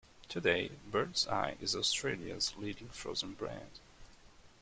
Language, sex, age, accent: English, male, 19-29, United States English